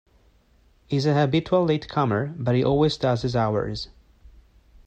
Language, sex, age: English, male, 19-29